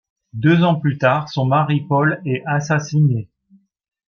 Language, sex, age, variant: French, male, 40-49, Français de métropole